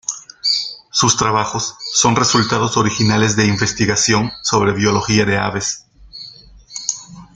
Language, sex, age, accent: Spanish, male, 40-49, Andino-Pacífico: Colombia, Perú, Ecuador, oeste de Bolivia y Venezuela andina